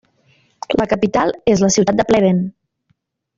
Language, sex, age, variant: Catalan, female, 40-49, Nord-Occidental